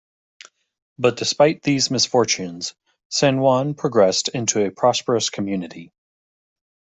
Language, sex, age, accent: English, male, 30-39, United States English